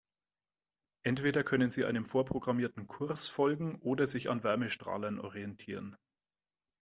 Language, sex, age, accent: German, male, 30-39, Deutschland Deutsch